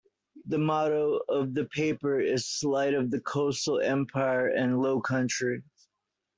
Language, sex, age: English, male, 30-39